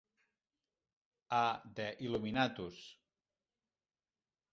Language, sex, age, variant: Catalan, male, 40-49, Central